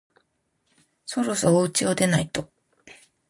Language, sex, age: Japanese, female, 40-49